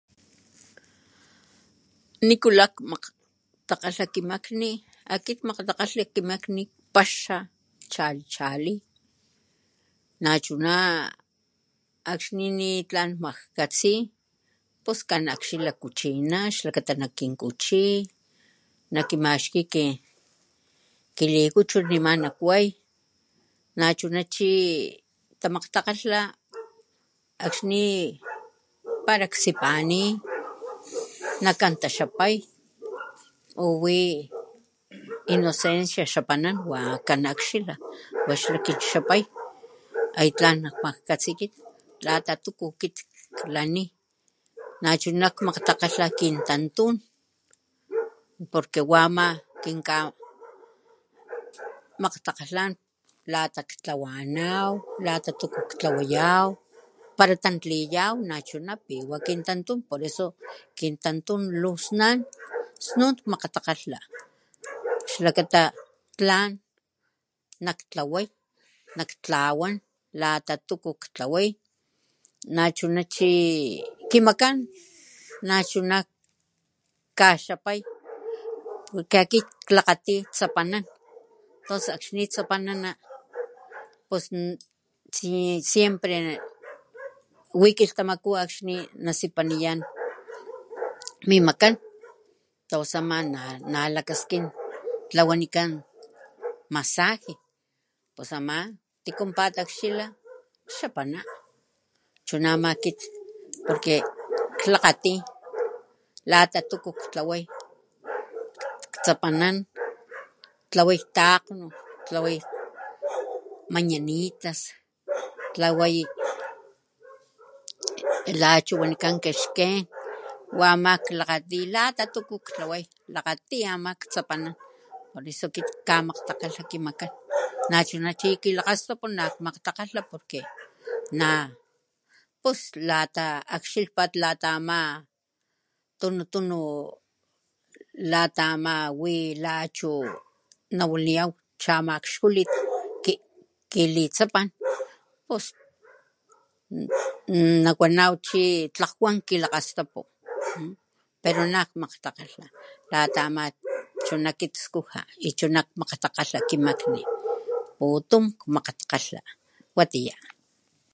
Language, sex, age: Papantla Totonac, male, 60-69